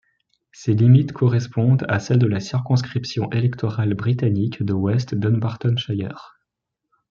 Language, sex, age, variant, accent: French, male, 19-29, Français d'Europe, Français de Suisse